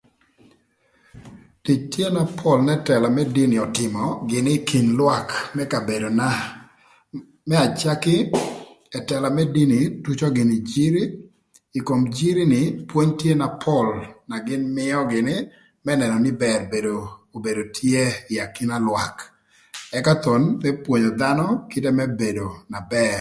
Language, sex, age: Thur, male, 30-39